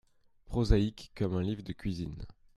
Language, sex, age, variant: French, male, 30-39, Français de métropole